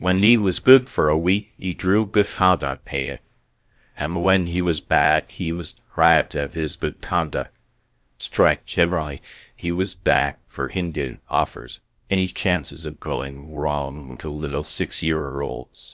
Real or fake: fake